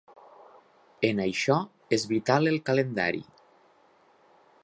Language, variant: Catalan, Nord-Occidental